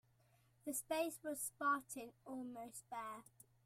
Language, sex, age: English, female, under 19